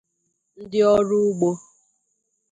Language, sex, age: Igbo, female, 30-39